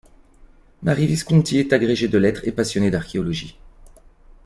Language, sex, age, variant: French, male, 30-39, Français de métropole